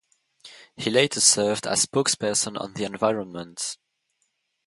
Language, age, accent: English, 19-29, United States English